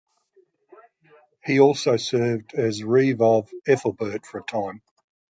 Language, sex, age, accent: English, male, 60-69, Australian English